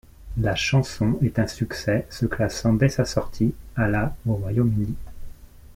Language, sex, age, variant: French, male, 30-39, Français de métropole